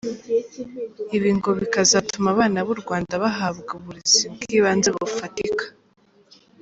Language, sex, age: Kinyarwanda, female, under 19